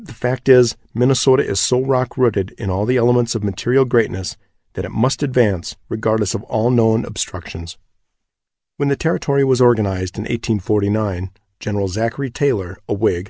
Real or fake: real